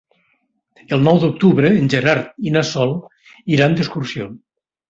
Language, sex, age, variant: Catalan, male, 60-69, Nord-Occidental